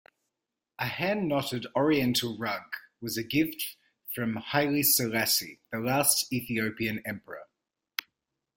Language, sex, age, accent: English, male, 30-39, Australian English